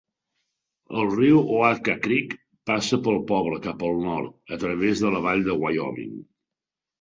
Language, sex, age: Catalan, male, 60-69